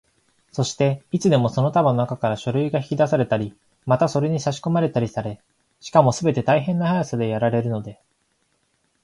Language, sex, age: Japanese, male, 19-29